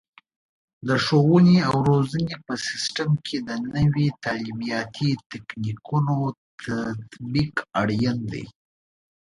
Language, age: Pashto, 19-29